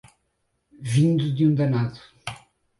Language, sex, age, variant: Portuguese, male, 30-39, Portuguese (Portugal)